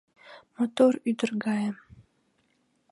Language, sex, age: Mari, female, 19-29